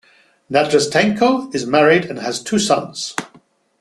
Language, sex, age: English, male, 60-69